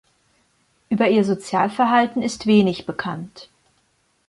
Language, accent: German, Deutschland Deutsch